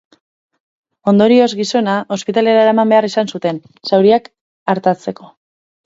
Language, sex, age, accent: Basque, female, 19-29, Mendebalekoa (Araba, Bizkaia, Gipuzkoako mendebaleko herri batzuk)